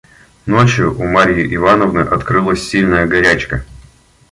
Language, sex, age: Russian, male, 30-39